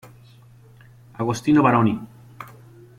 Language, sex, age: Spanish, male, 30-39